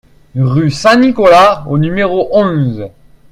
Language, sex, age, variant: French, male, 19-29, Français de métropole